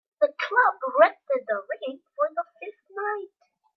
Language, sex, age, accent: English, male, 30-39, Canadian English